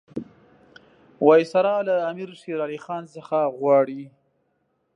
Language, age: Pashto, 30-39